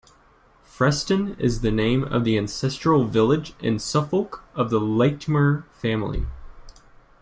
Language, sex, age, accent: English, male, 19-29, United States English